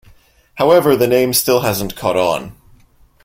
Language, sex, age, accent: English, male, 19-29, United States English